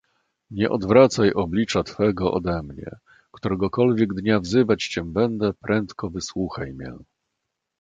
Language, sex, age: Polish, male, 50-59